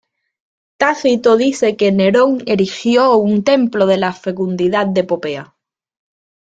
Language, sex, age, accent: Spanish, female, 19-29, España: Norte peninsular (Asturias, Castilla y León, Cantabria, País Vasco, Navarra, Aragón, La Rioja, Guadalajara, Cuenca)